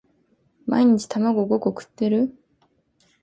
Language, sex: Japanese, female